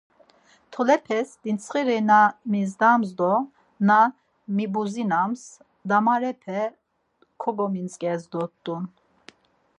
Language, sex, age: Laz, female, 50-59